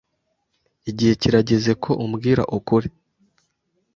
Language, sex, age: Kinyarwanda, male, 30-39